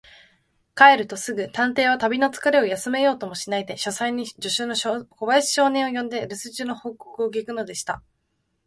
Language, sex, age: Japanese, female, 19-29